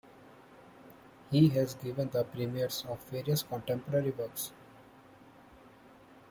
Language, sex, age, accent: English, male, 19-29, India and South Asia (India, Pakistan, Sri Lanka)